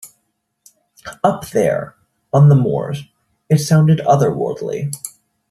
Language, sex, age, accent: English, male, under 19, United States English